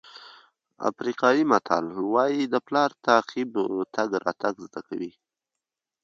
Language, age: Pashto, 19-29